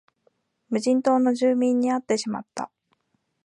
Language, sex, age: Japanese, female, 19-29